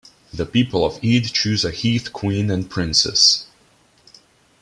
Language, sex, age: English, male, 19-29